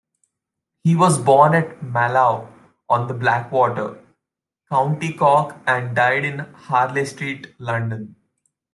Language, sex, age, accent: English, male, 19-29, India and South Asia (India, Pakistan, Sri Lanka)